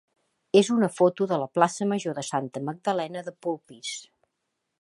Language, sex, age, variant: Catalan, female, 50-59, Central